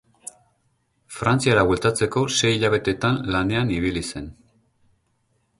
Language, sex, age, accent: Basque, male, 40-49, Mendebalekoa (Araba, Bizkaia, Gipuzkoako mendebaleko herri batzuk)